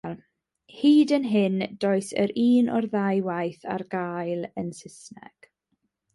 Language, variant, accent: Welsh, South-Western Welsh, Y Deyrnas Unedig Cymraeg